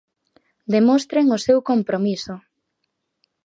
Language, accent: Galician, Oriental (común en zona oriental); Normativo (estándar)